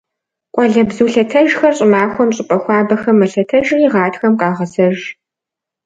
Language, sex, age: Kabardian, female, 19-29